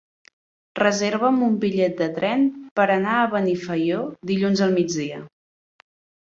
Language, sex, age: Catalan, female, 30-39